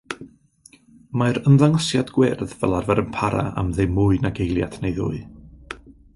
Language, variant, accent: Welsh, North-Western Welsh, Y Deyrnas Unedig Cymraeg